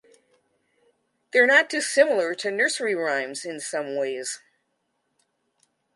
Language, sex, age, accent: English, female, 70-79, United States English